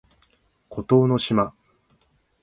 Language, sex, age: Japanese, male, 50-59